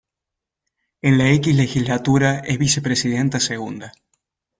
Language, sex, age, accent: Spanish, male, 19-29, Rioplatense: Argentina, Uruguay, este de Bolivia, Paraguay